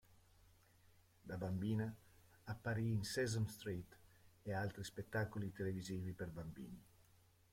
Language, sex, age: Italian, male, 50-59